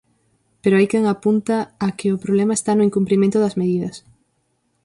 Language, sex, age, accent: Galician, female, 19-29, Oriental (común en zona oriental)